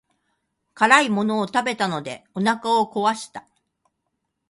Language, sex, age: Japanese, female, 60-69